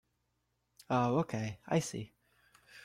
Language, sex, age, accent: English, male, 19-29, United States English